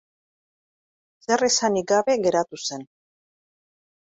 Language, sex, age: Basque, female, 40-49